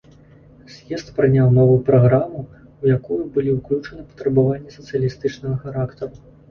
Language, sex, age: Belarusian, male, 30-39